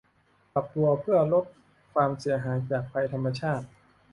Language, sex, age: Thai, male, 19-29